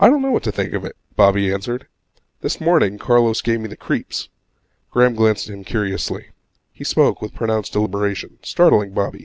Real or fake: real